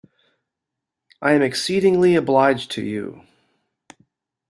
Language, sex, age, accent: English, male, 50-59, United States English